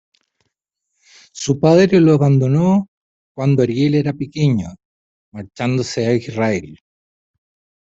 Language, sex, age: Spanish, male, 50-59